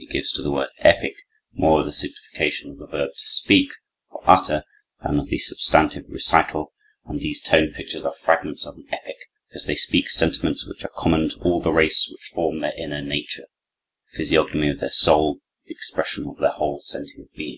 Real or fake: real